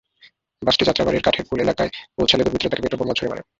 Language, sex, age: Bengali, male, 19-29